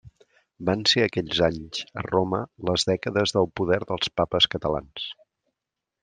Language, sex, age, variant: Catalan, male, 40-49, Central